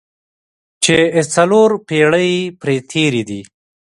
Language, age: Pashto, 30-39